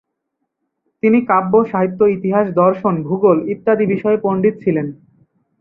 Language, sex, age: Bengali, male, 19-29